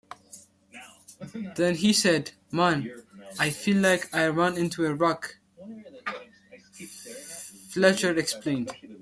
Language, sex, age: English, male, under 19